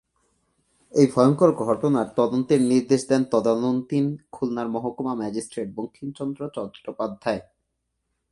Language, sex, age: Bengali, male, 19-29